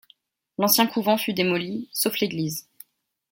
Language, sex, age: French, female, 19-29